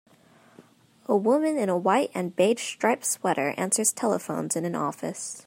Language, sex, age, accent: English, female, 19-29, United States English